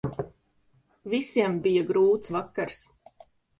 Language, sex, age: Latvian, female, 40-49